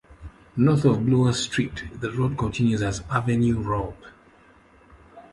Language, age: English, 50-59